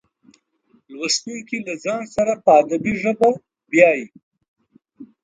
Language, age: Pashto, 50-59